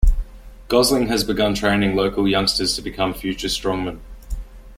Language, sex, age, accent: English, male, 19-29, Australian English